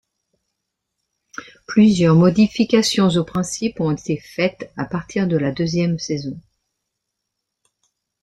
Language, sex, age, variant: French, female, 60-69, Français de métropole